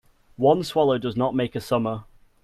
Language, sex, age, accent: English, male, under 19, England English